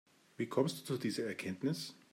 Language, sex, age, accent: German, male, 50-59, Deutschland Deutsch